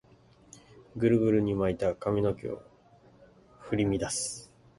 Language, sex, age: Japanese, male, 19-29